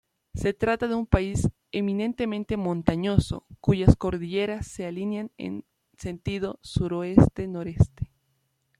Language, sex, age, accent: Spanish, female, under 19, Andino-Pacífico: Colombia, Perú, Ecuador, oeste de Bolivia y Venezuela andina